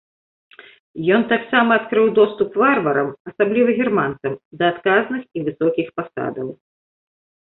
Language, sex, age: Belarusian, female, 40-49